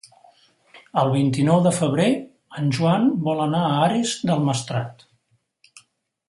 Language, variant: Catalan, Central